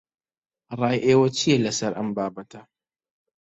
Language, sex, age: Central Kurdish, male, 30-39